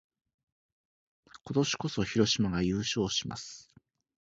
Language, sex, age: Japanese, male, 40-49